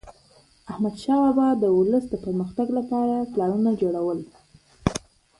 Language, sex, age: Pashto, female, 19-29